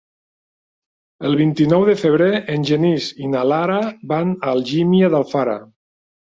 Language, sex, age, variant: Catalan, male, 40-49, Nord-Occidental